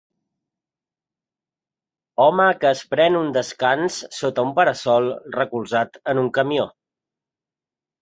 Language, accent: Catalan, Català central